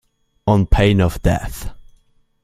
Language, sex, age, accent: English, male, 19-29, United States English